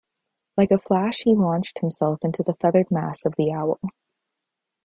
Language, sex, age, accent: English, female, 19-29, United States English